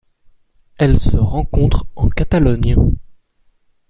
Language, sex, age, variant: French, male, 19-29, Français de métropole